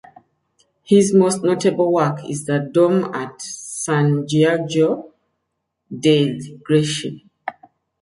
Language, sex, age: English, female, 40-49